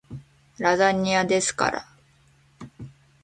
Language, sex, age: Japanese, female, 19-29